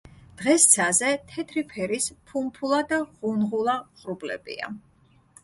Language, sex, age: Georgian, female, 40-49